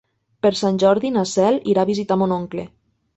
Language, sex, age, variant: Catalan, female, 19-29, Nord-Occidental